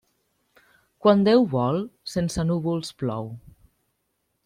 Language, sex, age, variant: Catalan, female, 30-39, Central